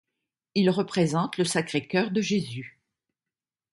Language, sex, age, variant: French, female, 70-79, Français de métropole